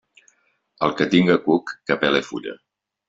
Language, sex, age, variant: Catalan, male, 40-49, Central